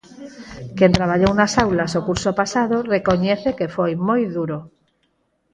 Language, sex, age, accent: Galician, female, 40-49, Normativo (estándar)